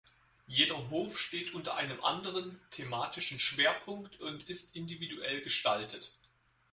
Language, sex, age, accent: German, male, 19-29, Deutschland Deutsch